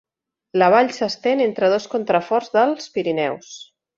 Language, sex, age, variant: Catalan, female, 40-49, Central